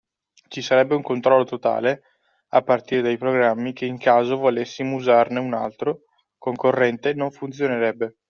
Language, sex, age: Italian, male, 19-29